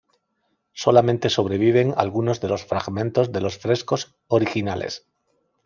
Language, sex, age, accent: Spanish, male, 40-49, España: Sur peninsular (Andalucia, Extremadura, Murcia)